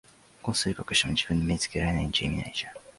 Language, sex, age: Japanese, male, 19-29